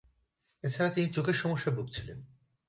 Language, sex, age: Bengali, male, 30-39